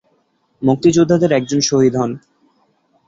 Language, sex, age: Bengali, male, 19-29